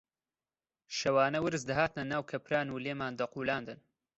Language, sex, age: Central Kurdish, male, 19-29